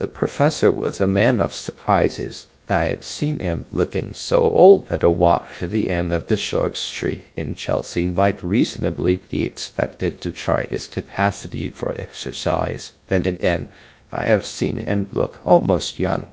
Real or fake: fake